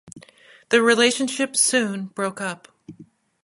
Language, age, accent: English, 40-49, United States English